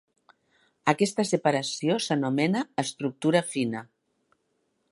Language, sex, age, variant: Catalan, female, 60-69, Nord-Occidental